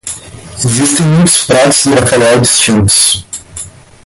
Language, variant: Portuguese, Portuguese (Brasil)